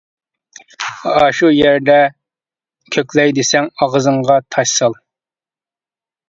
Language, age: Uyghur, 19-29